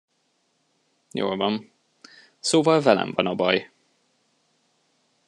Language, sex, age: Hungarian, male, 19-29